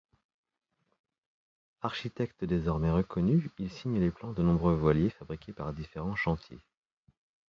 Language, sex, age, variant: French, male, 30-39, Français de métropole